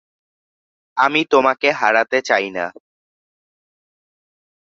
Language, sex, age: Bengali, male, under 19